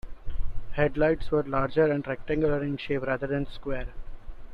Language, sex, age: English, male, 19-29